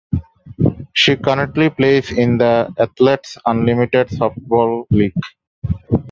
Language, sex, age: English, male, 19-29